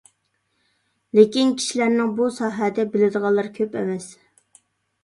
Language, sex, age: Uyghur, female, 30-39